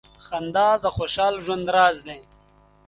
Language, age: Pashto, 19-29